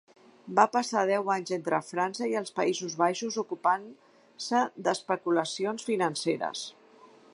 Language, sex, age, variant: Catalan, female, 50-59, Central